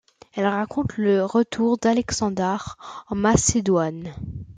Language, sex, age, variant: French, male, under 19, Français de métropole